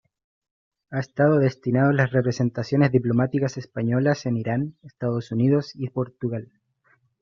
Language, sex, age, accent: Spanish, male, 19-29, Chileno: Chile, Cuyo